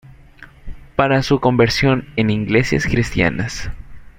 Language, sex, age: Spanish, male, under 19